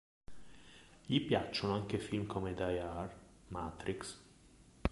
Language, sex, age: Italian, male, 40-49